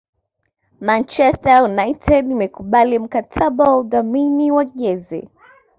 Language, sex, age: Swahili, female, 19-29